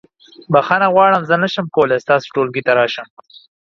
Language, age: Pashto, 19-29